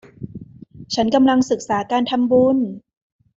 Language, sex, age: Thai, female, 19-29